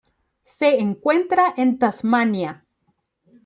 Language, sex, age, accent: Spanish, female, 30-39, Rioplatense: Argentina, Uruguay, este de Bolivia, Paraguay